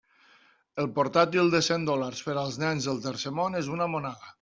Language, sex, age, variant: Catalan, female, 40-49, Central